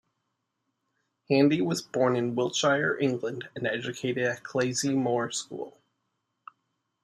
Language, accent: English, United States English